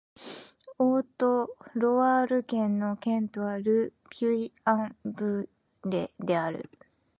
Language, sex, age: Japanese, female, 19-29